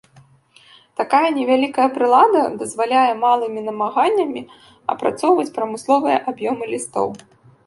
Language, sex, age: Belarusian, female, 19-29